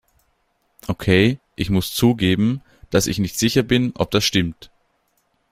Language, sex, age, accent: German, male, 19-29, Österreichisches Deutsch